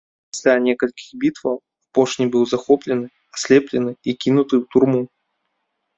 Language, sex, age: Belarusian, male, 19-29